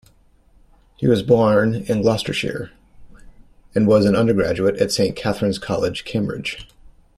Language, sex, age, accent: English, male, 40-49, United States English